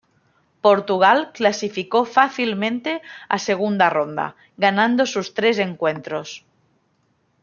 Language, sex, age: Spanish, female, 19-29